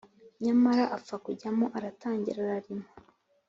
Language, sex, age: Kinyarwanda, female, 19-29